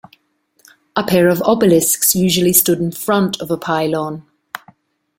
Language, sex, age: English, female, 40-49